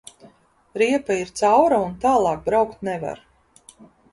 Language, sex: Latvian, female